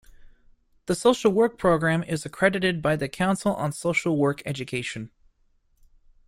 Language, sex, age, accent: English, male, 19-29, United States English